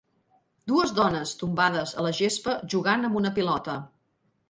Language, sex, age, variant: Catalan, female, 40-49, Central